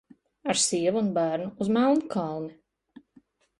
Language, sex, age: Latvian, female, 40-49